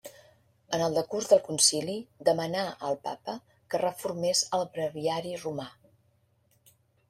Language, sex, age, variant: Catalan, female, 50-59, Central